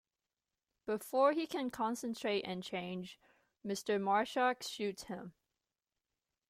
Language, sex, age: English, female, 19-29